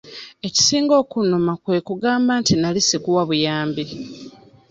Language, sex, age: Ganda, female, 30-39